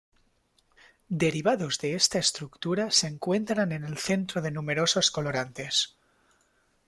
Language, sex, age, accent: Spanish, male, 19-29, España: Norte peninsular (Asturias, Castilla y León, Cantabria, País Vasco, Navarra, Aragón, La Rioja, Guadalajara, Cuenca)